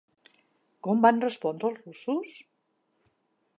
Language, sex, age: Catalan, female, 40-49